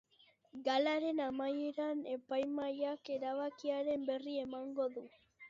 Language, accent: Basque, Mendebalekoa (Araba, Bizkaia, Gipuzkoako mendebaleko herri batzuk)